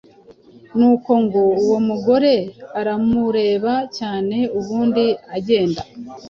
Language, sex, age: Kinyarwanda, female, 19-29